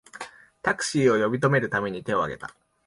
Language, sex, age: Japanese, male, 19-29